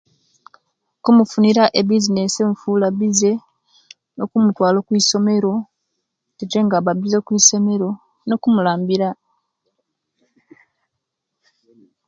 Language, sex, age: Kenyi, female, 19-29